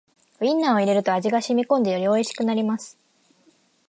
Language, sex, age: Japanese, female, 19-29